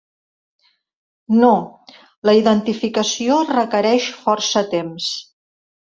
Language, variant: Catalan, Central